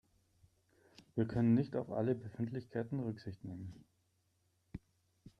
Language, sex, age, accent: German, male, 30-39, Deutschland Deutsch